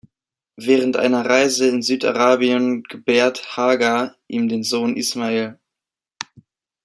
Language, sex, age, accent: German, male, under 19, Deutschland Deutsch